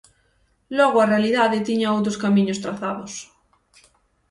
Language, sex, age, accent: Galician, female, 19-29, Oriental (común en zona oriental); Normativo (estándar)